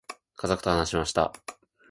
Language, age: Japanese, 19-29